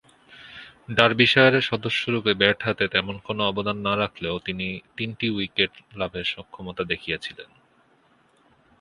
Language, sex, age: Bengali, male, 19-29